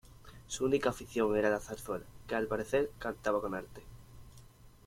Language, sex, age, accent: Spanish, male, 19-29, España: Sur peninsular (Andalucia, Extremadura, Murcia)